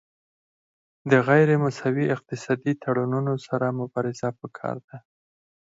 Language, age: Pashto, 30-39